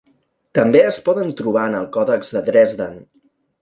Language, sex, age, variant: Catalan, male, 30-39, Central